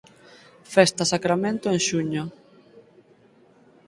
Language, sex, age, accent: Galician, female, 19-29, Atlántico (seseo e gheada)